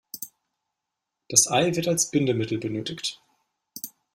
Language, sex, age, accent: German, male, 19-29, Deutschland Deutsch